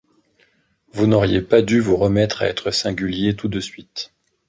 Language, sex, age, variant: French, male, 40-49, Français de métropole